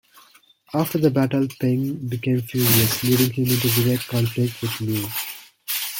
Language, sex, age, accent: English, male, 19-29, United States English